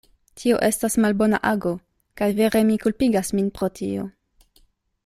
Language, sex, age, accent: Esperanto, female, 19-29, Internacia